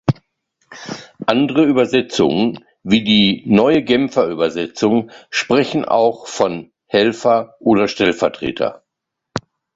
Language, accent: German, Deutschland Deutsch